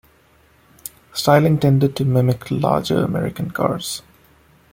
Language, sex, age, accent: English, male, 30-39, India and South Asia (India, Pakistan, Sri Lanka)